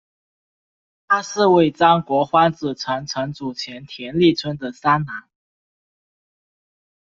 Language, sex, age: Chinese, male, 19-29